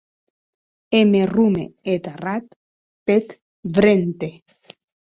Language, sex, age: Occitan, female, 40-49